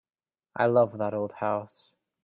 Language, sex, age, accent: English, male, 19-29, United States English